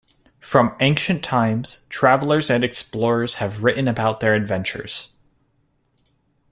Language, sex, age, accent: English, male, under 19, United States English